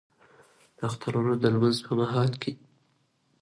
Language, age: Pashto, 19-29